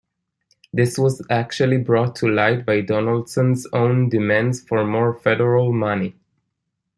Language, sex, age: English, male, 19-29